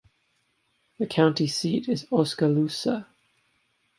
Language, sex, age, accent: English, male, 19-29, United States English